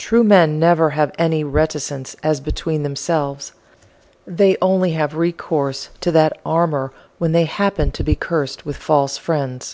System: none